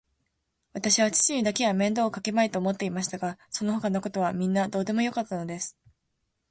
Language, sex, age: Japanese, female, under 19